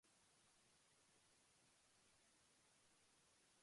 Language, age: English, under 19